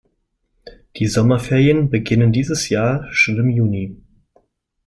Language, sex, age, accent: German, male, 19-29, Deutschland Deutsch